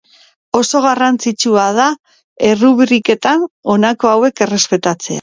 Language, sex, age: Basque, female, 50-59